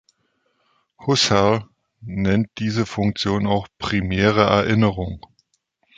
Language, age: German, 40-49